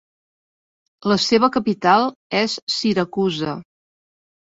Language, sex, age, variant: Catalan, female, 50-59, Central